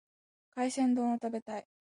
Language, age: Japanese, 19-29